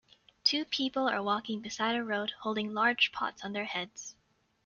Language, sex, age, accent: English, female, 19-29, United States English